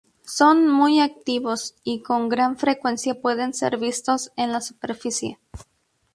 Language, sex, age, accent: Spanish, female, 19-29, México